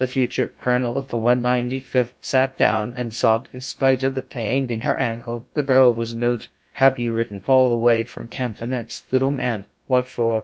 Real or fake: fake